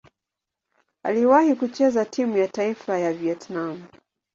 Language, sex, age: Swahili, female, 50-59